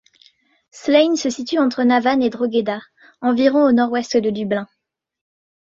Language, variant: French, Français de métropole